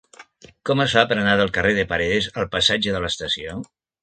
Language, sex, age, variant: Catalan, male, 60-69, Nord-Occidental